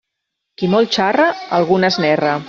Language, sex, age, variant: Catalan, female, 40-49, Central